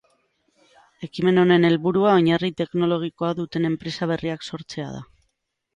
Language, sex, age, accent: Basque, female, 40-49, Mendebalekoa (Araba, Bizkaia, Gipuzkoako mendebaleko herri batzuk)